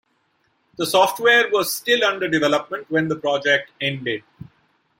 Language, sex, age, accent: English, male, 50-59, India and South Asia (India, Pakistan, Sri Lanka)